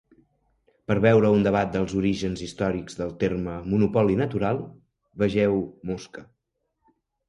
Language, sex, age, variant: Catalan, male, 19-29, Central